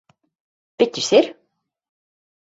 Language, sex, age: Latvian, female, 50-59